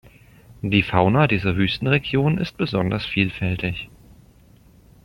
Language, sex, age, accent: German, male, 30-39, Deutschland Deutsch